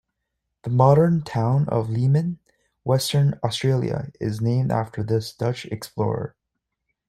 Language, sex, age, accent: English, male, 19-29, Canadian English